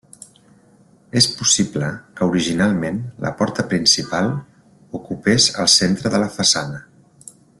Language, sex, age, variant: Catalan, male, 40-49, Central